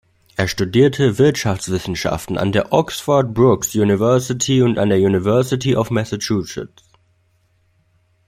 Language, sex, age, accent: German, male, 19-29, Deutschland Deutsch